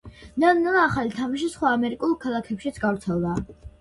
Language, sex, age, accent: Georgian, female, under 19, მშვიდი